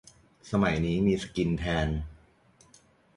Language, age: Thai, 30-39